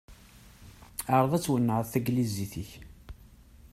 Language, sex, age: Kabyle, male, 30-39